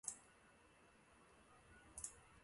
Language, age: Chinese, 19-29